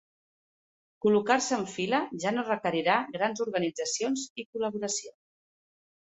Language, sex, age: Catalan, female, 40-49